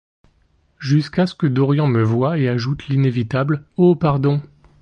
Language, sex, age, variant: French, male, 30-39, Français de métropole